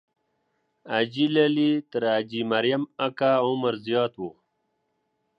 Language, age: Pashto, 30-39